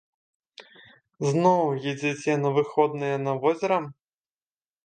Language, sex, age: Belarusian, male, 19-29